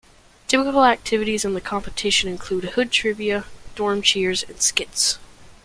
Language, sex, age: English, male, 19-29